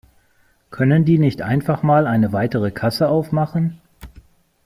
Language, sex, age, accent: German, male, 50-59, Deutschland Deutsch